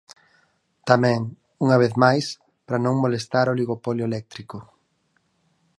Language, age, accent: Galician, 40-49, Normativo (estándar)